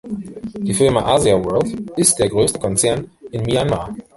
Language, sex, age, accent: German, male, 30-39, Deutschland Deutsch